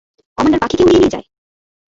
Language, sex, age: Bengali, female, 30-39